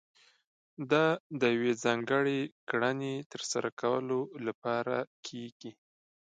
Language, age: Pashto, 19-29